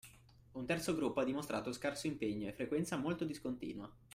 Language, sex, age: Italian, male, 19-29